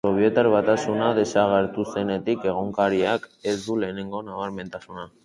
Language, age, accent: Basque, under 19, Erdialdekoa edo Nafarra (Gipuzkoa, Nafarroa)